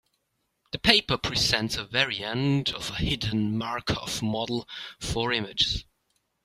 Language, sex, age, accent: English, male, 30-39, United States English